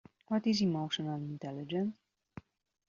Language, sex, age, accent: English, female, 30-39, United States English